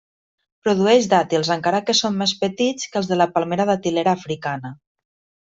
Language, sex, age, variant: Catalan, female, 30-39, Septentrional